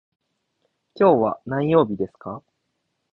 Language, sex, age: Japanese, male, 19-29